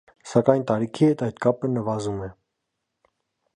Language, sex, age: Armenian, male, 19-29